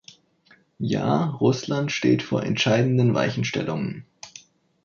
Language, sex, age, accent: German, male, 19-29, Deutschland Deutsch